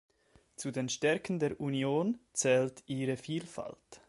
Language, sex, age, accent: German, male, 19-29, Schweizerdeutsch